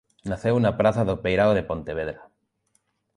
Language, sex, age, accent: Galician, male, 30-39, Normativo (estándar)